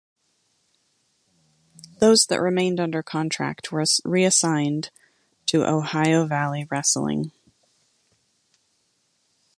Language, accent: English, United States English